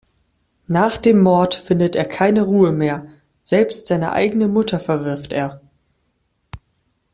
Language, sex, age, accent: German, male, under 19, Deutschland Deutsch